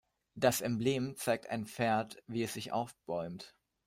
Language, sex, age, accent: German, male, under 19, Deutschland Deutsch